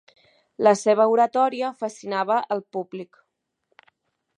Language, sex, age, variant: Catalan, female, 19-29, Central